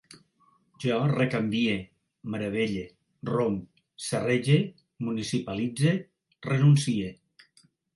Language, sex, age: Catalan, male, 60-69